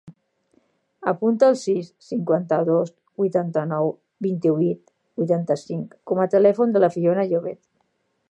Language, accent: Catalan, valencià